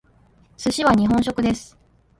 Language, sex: Japanese, female